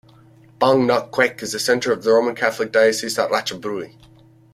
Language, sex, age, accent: English, male, 30-39, United States English